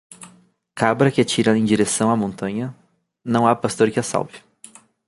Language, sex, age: Portuguese, male, 19-29